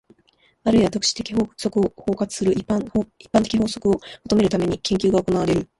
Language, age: Japanese, 19-29